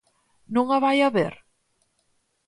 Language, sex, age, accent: Galician, female, 30-39, Atlántico (seseo e gheada)